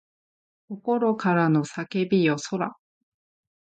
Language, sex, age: Japanese, female, 40-49